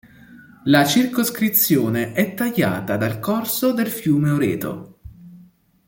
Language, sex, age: Italian, male, 19-29